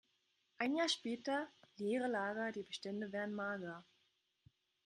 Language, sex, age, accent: German, female, 19-29, Deutschland Deutsch